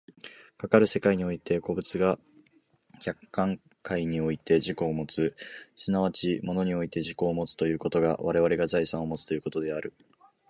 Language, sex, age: Japanese, male, 19-29